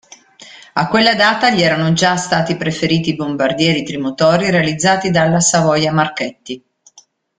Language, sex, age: Italian, female, 50-59